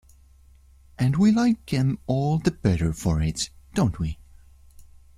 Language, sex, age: English, male, 19-29